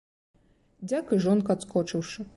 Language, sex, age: Belarusian, female, 30-39